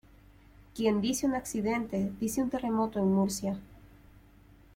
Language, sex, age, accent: Spanish, female, 19-29, Andino-Pacífico: Colombia, Perú, Ecuador, oeste de Bolivia y Venezuela andina